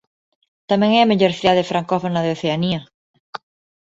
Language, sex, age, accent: Galician, female, 19-29, Neofalante